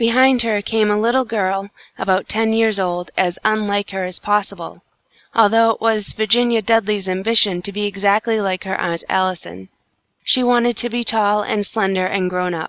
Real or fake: real